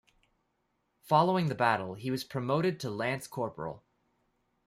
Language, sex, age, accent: English, male, 19-29, Canadian English